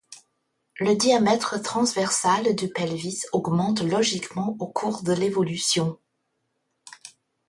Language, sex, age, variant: French, female, 50-59, Français de métropole